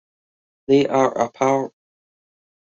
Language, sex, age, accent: English, male, 19-29, Scottish English